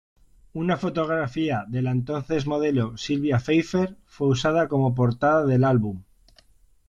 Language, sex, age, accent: Spanish, male, 40-49, España: Norte peninsular (Asturias, Castilla y León, Cantabria, País Vasco, Navarra, Aragón, La Rioja, Guadalajara, Cuenca)